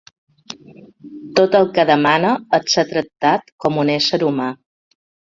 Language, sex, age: Catalan, female, 50-59